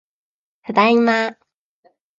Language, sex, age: Japanese, female, 19-29